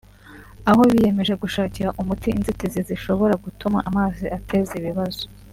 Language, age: Kinyarwanda, 19-29